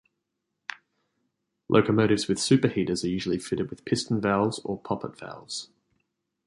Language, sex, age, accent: English, male, 19-29, Australian English